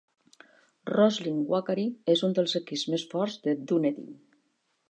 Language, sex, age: Catalan, female, 60-69